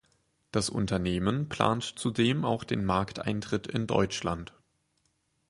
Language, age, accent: German, 19-29, Deutschland Deutsch